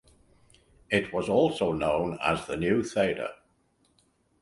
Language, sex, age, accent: English, male, 70-79, England English